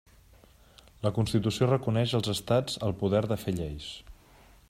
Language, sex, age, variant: Catalan, male, 30-39, Central